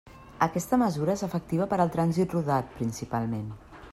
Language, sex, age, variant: Catalan, female, 40-49, Central